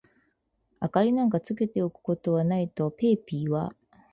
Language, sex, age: Japanese, female, 30-39